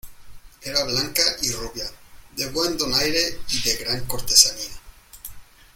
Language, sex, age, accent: Spanish, male, 19-29, México